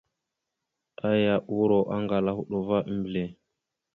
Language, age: Mada (Cameroon), 19-29